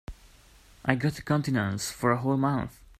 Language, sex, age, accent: English, male, 19-29, United States English